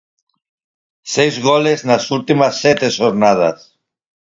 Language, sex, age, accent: Galician, male, 40-49, Normativo (estándar)